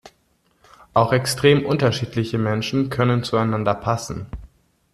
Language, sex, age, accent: German, male, 19-29, Deutschland Deutsch